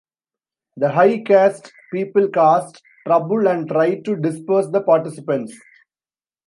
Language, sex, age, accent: English, male, 19-29, India and South Asia (India, Pakistan, Sri Lanka)